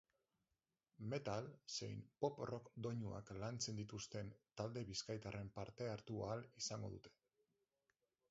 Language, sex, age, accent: Basque, male, 40-49, Mendebalekoa (Araba, Bizkaia, Gipuzkoako mendebaleko herri batzuk)